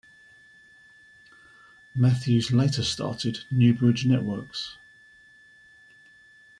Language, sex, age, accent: English, male, 50-59, England English